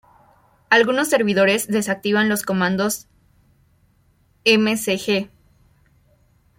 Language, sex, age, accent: Spanish, female, 19-29, México